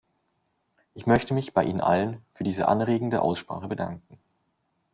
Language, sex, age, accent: German, male, 19-29, Deutschland Deutsch